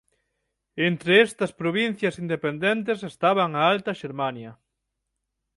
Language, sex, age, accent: Galician, male, 30-39, Atlántico (seseo e gheada); Central (gheada); Normativo (estándar)